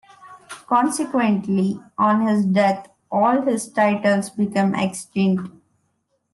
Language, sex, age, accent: English, female, 19-29, India and South Asia (India, Pakistan, Sri Lanka)